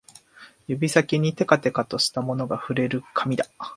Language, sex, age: Japanese, male, 19-29